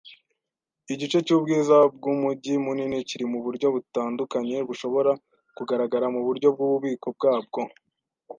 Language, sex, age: Kinyarwanda, male, 19-29